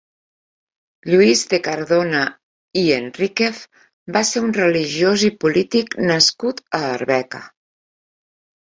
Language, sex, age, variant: Catalan, female, 50-59, Central